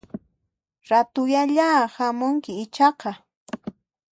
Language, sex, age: Puno Quechua, female, 30-39